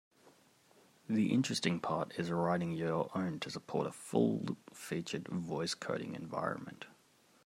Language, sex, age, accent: English, male, 19-29, Australian English